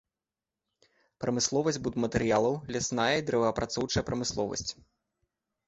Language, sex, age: Belarusian, male, 30-39